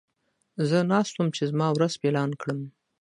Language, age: Pashto, 19-29